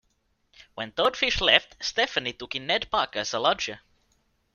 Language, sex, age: English, female, 19-29